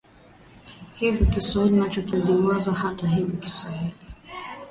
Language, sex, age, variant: Swahili, female, 19-29, Kiswahili Sanifu (EA)